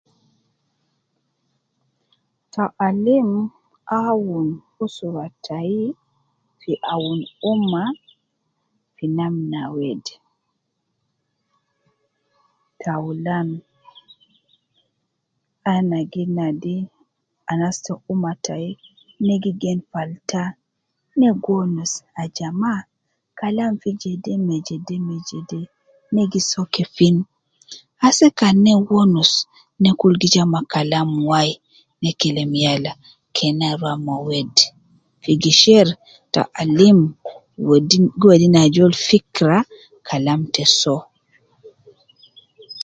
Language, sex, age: Nubi, female, 30-39